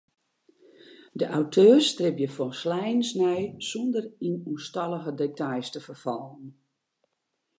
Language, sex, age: Western Frisian, female, 60-69